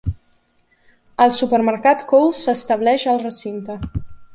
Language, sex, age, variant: Catalan, female, 19-29, Central